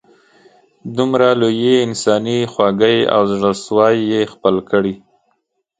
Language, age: Pashto, 30-39